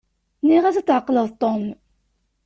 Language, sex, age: Kabyle, female, 19-29